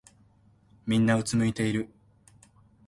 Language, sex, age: Japanese, male, 19-29